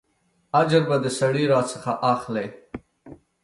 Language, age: Pashto, 30-39